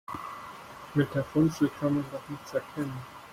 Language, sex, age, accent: German, male, 19-29, Schweizerdeutsch